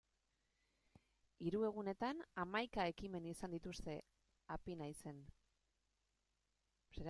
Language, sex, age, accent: Basque, female, 30-39, Mendebalekoa (Araba, Bizkaia, Gipuzkoako mendebaleko herri batzuk)